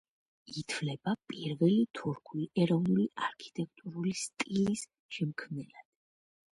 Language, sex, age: Georgian, female, under 19